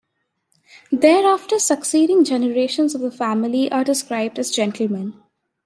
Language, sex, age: English, female, under 19